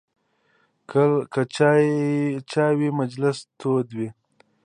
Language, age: Pashto, 19-29